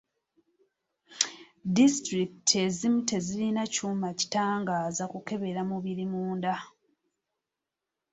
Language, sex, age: Ganda, female, 30-39